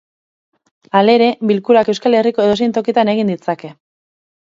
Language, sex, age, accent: Basque, female, 19-29, Mendebalekoa (Araba, Bizkaia, Gipuzkoako mendebaleko herri batzuk)